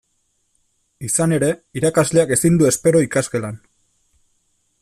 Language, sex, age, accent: Basque, male, 40-49, Erdialdekoa edo Nafarra (Gipuzkoa, Nafarroa)